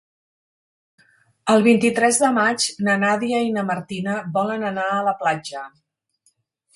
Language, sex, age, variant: Catalan, female, 50-59, Central